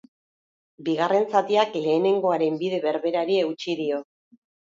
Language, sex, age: Basque, female, 40-49